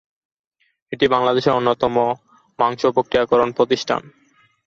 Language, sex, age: Bengali, male, 19-29